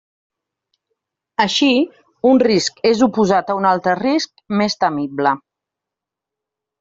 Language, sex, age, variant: Catalan, female, 40-49, Central